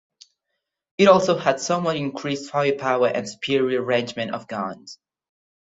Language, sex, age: English, male, under 19